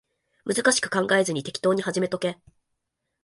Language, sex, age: Japanese, female, 19-29